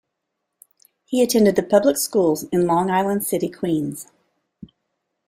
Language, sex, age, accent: English, female, 40-49, United States English